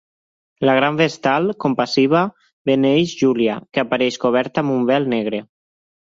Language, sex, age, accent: Catalan, male, 30-39, valencià